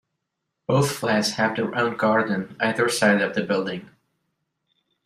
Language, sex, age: English, male, 30-39